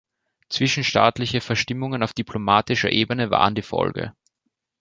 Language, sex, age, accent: German, male, 19-29, Österreichisches Deutsch